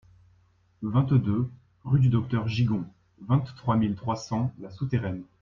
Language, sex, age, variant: French, male, under 19, Français de métropole